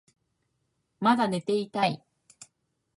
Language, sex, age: Japanese, female, 40-49